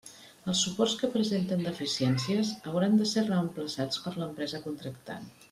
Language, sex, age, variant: Catalan, female, 50-59, Central